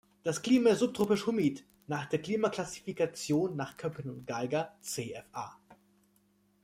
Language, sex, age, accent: German, male, 19-29, Deutschland Deutsch